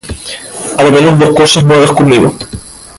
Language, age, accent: Spanish, 19-29, España: Islas Canarias